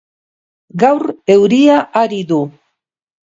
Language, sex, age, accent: Basque, female, 60-69, Mendebalekoa (Araba, Bizkaia, Gipuzkoako mendebaleko herri batzuk)